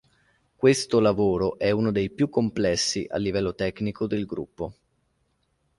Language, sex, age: Italian, male, 19-29